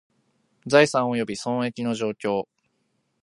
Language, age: Japanese, 19-29